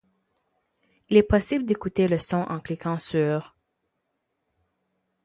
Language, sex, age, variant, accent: French, female, 19-29, Français d'Amérique du Nord, Français du Canada